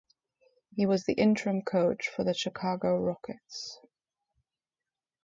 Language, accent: English, England English